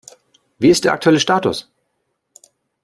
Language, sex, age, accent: German, male, 30-39, Deutschland Deutsch